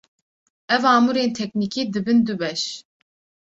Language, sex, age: Kurdish, female, 19-29